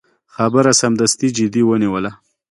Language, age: Pashto, 30-39